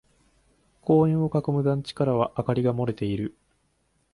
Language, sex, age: Japanese, male, 19-29